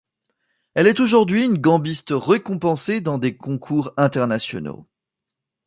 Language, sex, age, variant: French, male, 30-39, Français de métropole